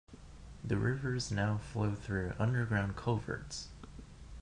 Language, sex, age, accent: English, male, under 19, United States English